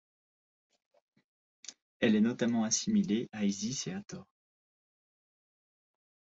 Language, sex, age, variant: French, male, 19-29, Français de métropole